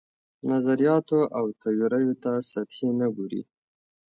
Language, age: Pashto, 30-39